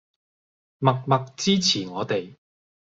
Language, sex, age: Cantonese, male, 30-39